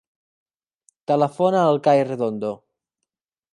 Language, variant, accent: Catalan, Central, gironí